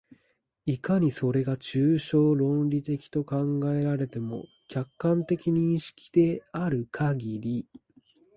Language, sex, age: Japanese, male, 19-29